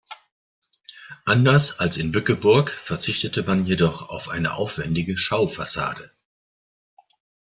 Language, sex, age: German, male, 60-69